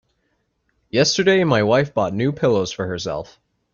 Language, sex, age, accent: English, male, 19-29, United States English